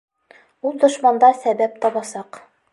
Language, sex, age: Bashkir, female, 30-39